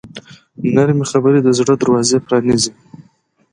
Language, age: Pashto, 19-29